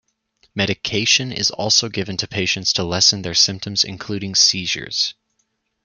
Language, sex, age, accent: English, male, 19-29, Canadian English